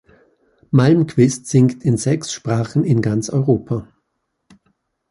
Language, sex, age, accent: German, male, 50-59, Österreichisches Deutsch